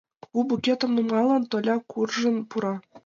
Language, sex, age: Mari, female, 19-29